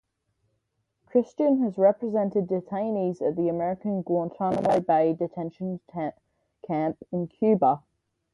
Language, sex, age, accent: English, female, under 19, Australian English